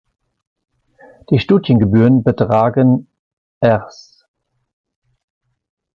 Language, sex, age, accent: German, male, 50-59, Deutschland Deutsch